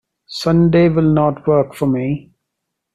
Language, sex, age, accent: English, male, 19-29, India and South Asia (India, Pakistan, Sri Lanka)